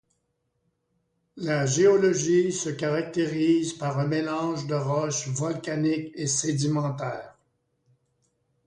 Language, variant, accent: French, Français d'Amérique du Nord, Français du Canada